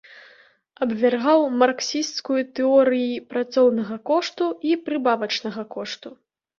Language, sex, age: Belarusian, female, 19-29